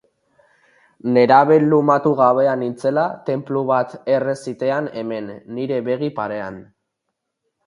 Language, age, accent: Basque, 19-29, Erdialdekoa edo Nafarra (Gipuzkoa, Nafarroa)